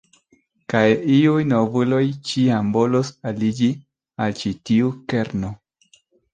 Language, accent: Esperanto, Internacia